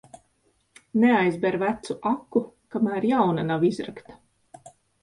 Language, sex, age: Latvian, female, 40-49